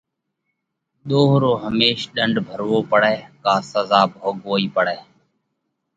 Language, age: Parkari Koli, 30-39